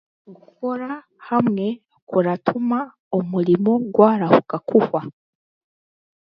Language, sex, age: Chiga, female, 19-29